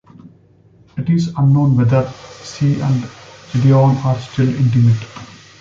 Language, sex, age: English, male, 40-49